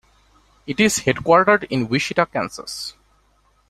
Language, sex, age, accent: English, male, 19-29, India and South Asia (India, Pakistan, Sri Lanka)